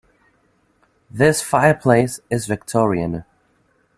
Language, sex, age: English, male, 19-29